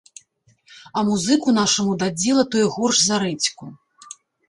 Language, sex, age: Belarusian, female, 40-49